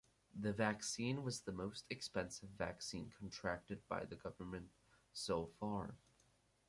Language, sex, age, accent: English, male, under 19, United States English